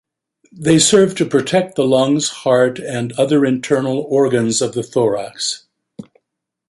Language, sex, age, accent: English, male, 80-89, United States English